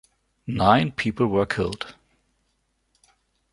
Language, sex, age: English, male, 50-59